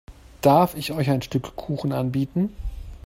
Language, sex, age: German, male, 40-49